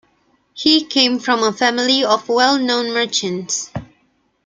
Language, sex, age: English, female, 19-29